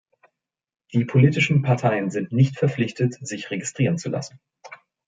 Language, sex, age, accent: German, male, 40-49, Deutschland Deutsch